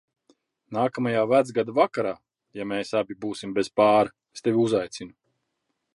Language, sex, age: Latvian, male, 30-39